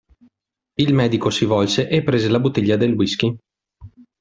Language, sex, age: Italian, male, 30-39